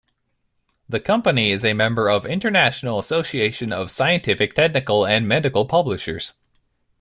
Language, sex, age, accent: English, male, 19-29, United States English